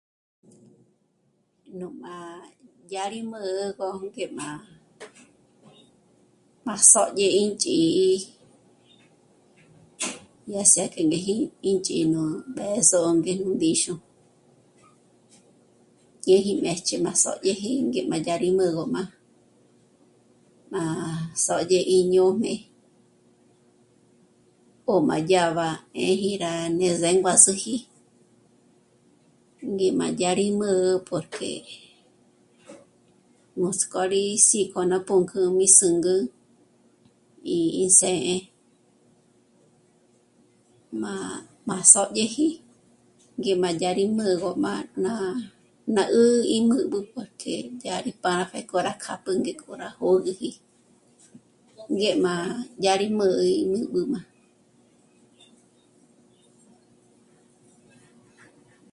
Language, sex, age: Michoacán Mazahua, female, 19-29